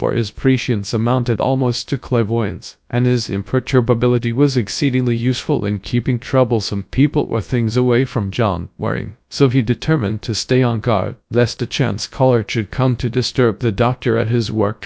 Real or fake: fake